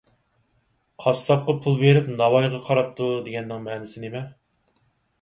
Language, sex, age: Uyghur, male, 30-39